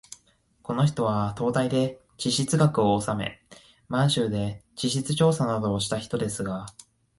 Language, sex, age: Japanese, male, 19-29